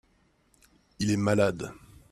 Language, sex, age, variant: French, male, 30-39, Français de métropole